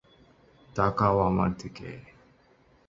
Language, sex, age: Bengali, male, 19-29